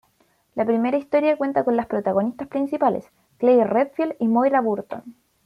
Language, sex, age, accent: Spanish, female, under 19, Chileno: Chile, Cuyo